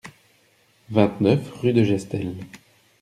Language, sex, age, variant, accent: French, male, 30-39, Français d'Europe, Français de Belgique